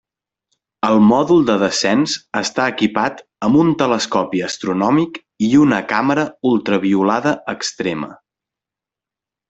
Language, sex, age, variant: Catalan, male, 19-29, Central